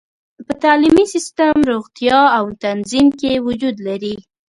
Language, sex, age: Pashto, male, 19-29